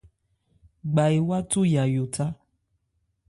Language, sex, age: Ebrié, female, 30-39